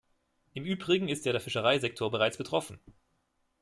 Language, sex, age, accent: German, male, 30-39, Deutschland Deutsch